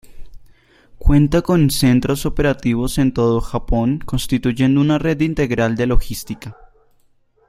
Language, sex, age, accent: Spanish, male, under 19, Andino-Pacífico: Colombia, Perú, Ecuador, oeste de Bolivia y Venezuela andina